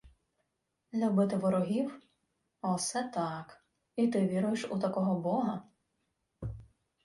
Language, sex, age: Ukrainian, female, 30-39